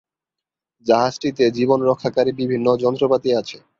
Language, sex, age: Bengali, male, 19-29